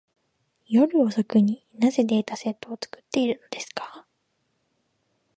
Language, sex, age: Japanese, female, 19-29